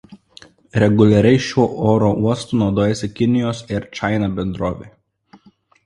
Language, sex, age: Lithuanian, male, 19-29